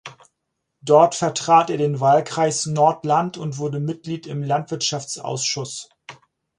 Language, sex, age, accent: German, male, 40-49, Deutschland Deutsch